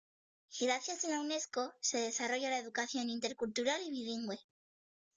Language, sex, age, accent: Spanish, female, under 19, España: Norte peninsular (Asturias, Castilla y León, Cantabria, País Vasco, Navarra, Aragón, La Rioja, Guadalajara, Cuenca)